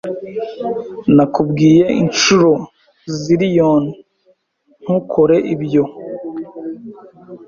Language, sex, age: Kinyarwanda, female, 19-29